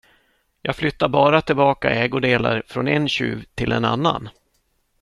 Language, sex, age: Swedish, male, 50-59